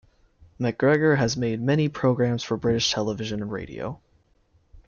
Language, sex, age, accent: English, male, under 19, United States English